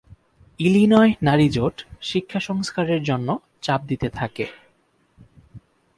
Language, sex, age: Bengali, male, 19-29